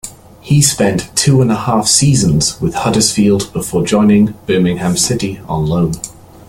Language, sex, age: English, male, 19-29